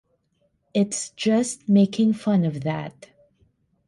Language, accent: English, Filipino